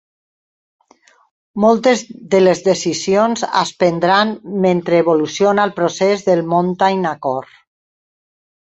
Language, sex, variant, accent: Catalan, female, Central, Barceloní